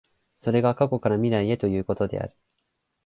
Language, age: Japanese, 19-29